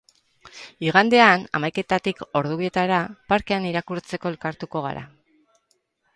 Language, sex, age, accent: Basque, female, 50-59, Erdialdekoa edo Nafarra (Gipuzkoa, Nafarroa)